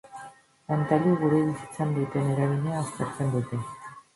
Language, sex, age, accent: Basque, female, 50-59, Erdialdekoa edo Nafarra (Gipuzkoa, Nafarroa)